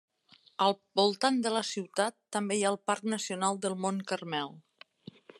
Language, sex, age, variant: Catalan, female, 50-59, Nord-Occidental